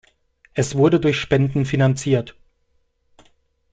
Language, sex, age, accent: German, male, 30-39, Deutschland Deutsch